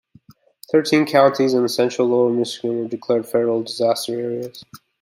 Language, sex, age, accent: English, male, 19-29, United States English